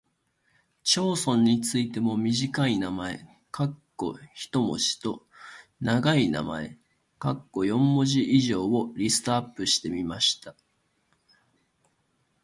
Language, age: Japanese, 19-29